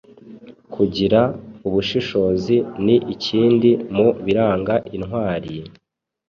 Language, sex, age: Kinyarwanda, male, 19-29